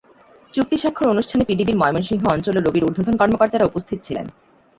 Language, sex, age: Bengali, female, 19-29